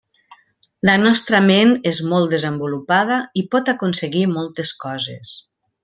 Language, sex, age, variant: Catalan, female, 50-59, Central